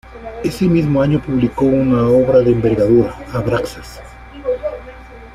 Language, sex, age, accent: Spanish, male, 40-49, Andino-Pacífico: Colombia, Perú, Ecuador, oeste de Bolivia y Venezuela andina